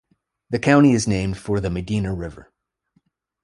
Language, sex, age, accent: English, male, 30-39, United States English